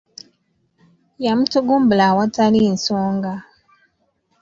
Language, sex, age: Ganda, female, 19-29